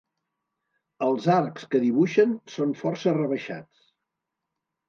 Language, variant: Catalan, Central